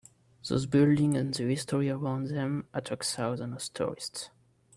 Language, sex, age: English, male, 19-29